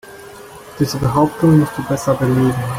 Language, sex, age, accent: German, male, 19-29, Schweizerdeutsch